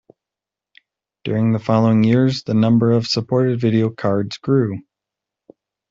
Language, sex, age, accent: English, male, 30-39, United States English